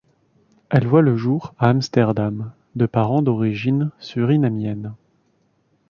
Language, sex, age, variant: French, male, 30-39, Français de métropole